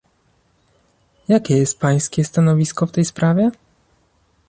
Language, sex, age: Polish, male, 19-29